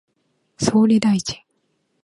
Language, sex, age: Japanese, female, 19-29